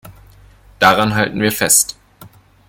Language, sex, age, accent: German, male, 19-29, Deutschland Deutsch